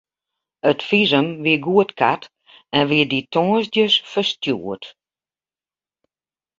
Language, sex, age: Western Frisian, female, 50-59